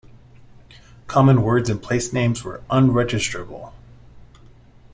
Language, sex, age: English, male, 40-49